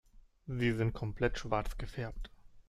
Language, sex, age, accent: German, male, 30-39, Deutschland Deutsch